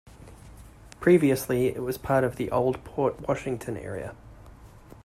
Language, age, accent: English, 30-39, Australian English